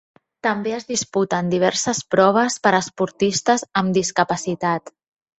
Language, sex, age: Catalan, female, 30-39